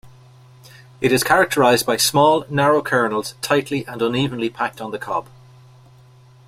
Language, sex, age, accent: English, male, 50-59, Irish English